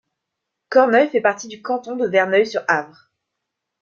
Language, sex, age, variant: French, female, under 19, Français de métropole